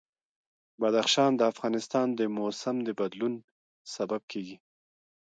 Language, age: Pashto, 30-39